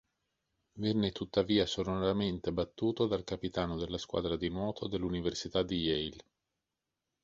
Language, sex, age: Italian, male, 40-49